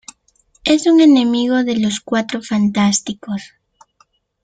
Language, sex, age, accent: Spanish, female, 19-29, América central